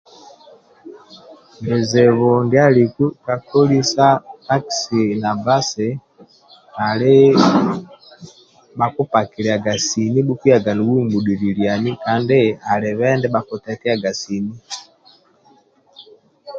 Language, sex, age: Amba (Uganda), male, 50-59